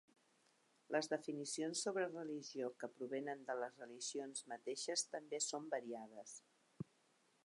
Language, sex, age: Catalan, female, 50-59